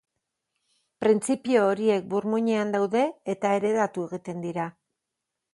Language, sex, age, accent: Basque, female, 50-59, Mendebalekoa (Araba, Bizkaia, Gipuzkoako mendebaleko herri batzuk)